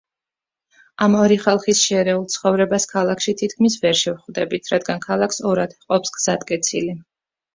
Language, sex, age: Georgian, female, 30-39